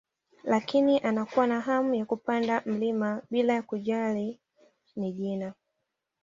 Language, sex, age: Swahili, male, 19-29